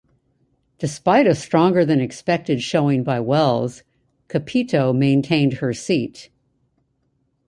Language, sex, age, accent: English, female, 60-69, United States English